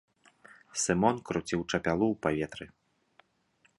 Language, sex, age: Belarusian, male, 30-39